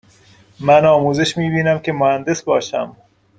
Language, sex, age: Persian, male, 30-39